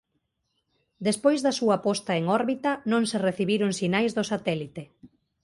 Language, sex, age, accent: Galician, female, 30-39, Normativo (estándar)